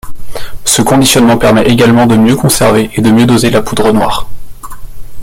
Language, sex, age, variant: French, male, 30-39, Français de métropole